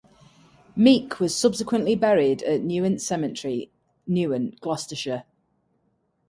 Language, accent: English, England English